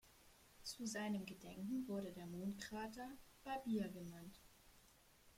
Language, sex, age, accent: German, female, under 19, Deutschland Deutsch